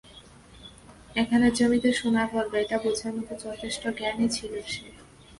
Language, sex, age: Bengali, female, 19-29